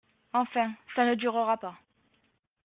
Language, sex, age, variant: French, male, 19-29, Français de métropole